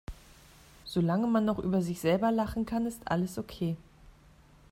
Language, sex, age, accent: German, female, 40-49, Deutschland Deutsch